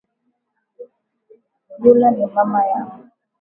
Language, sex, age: Swahili, female, 19-29